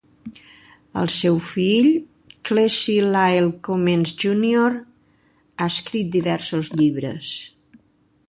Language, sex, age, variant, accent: Catalan, female, 60-69, Balear, balear; central